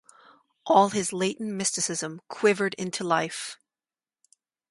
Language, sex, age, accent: English, female, 50-59, United States English